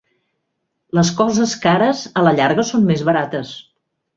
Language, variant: Catalan, Central